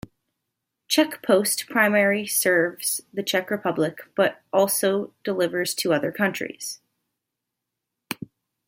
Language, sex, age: English, female, 19-29